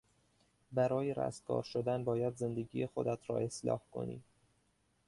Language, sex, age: Persian, male, 19-29